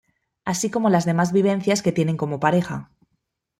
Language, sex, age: Spanish, female, 30-39